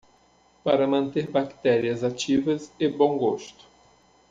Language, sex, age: Portuguese, male, 50-59